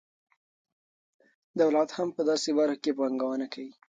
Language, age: Pashto, 19-29